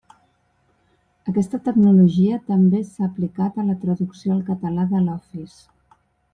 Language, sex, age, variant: Catalan, female, 50-59, Central